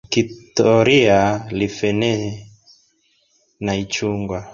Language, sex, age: Swahili, male, 30-39